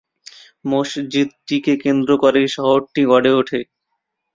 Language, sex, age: Bengali, male, 19-29